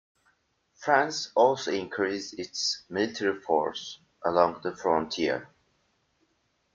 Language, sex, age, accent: English, male, 19-29, United States English